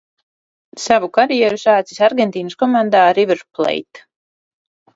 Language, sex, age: Latvian, female, 30-39